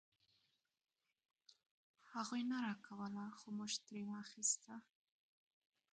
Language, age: Pashto, under 19